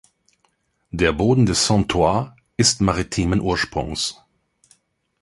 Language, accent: German, Deutschland Deutsch